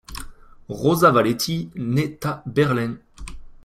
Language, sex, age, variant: French, male, 19-29, Français de métropole